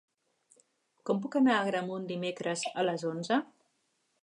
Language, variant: Catalan, Central